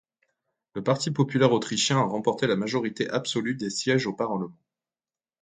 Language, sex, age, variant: French, male, 19-29, Français de métropole